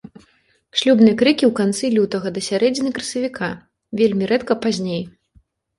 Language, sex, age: Belarusian, female, 19-29